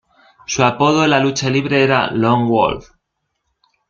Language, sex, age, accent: Spanish, male, 19-29, España: Centro-Sur peninsular (Madrid, Toledo, Castilla-La Mancha)